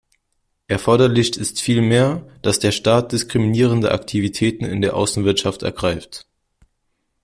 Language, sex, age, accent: German, male, under 19, Deutschland Deutsch